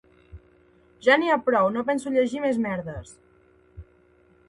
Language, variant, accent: Catalan, Central, central